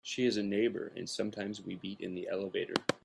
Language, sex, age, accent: English, male, 30-39, United States English